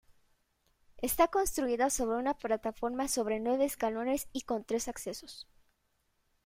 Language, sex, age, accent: Spanish, female, 19-29, México